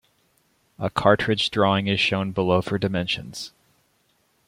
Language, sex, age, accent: English, male, 30-39, United States English